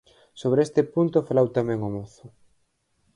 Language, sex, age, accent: Galician, male, 19-29, Central (gheada); Normativo (estándar)